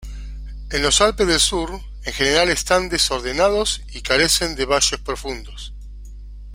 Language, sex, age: Spanish, male, 50-59